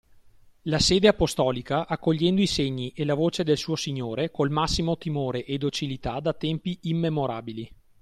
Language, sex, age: Italian, male, 19-29